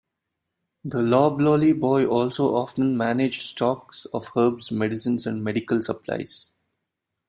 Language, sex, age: English, male, 19-29